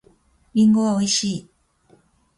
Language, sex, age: Japanese, female, 40-49